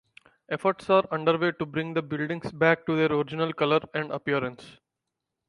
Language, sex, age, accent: English, male, 19-29, India and South Asia (India, Pakistan, Sri Lanka)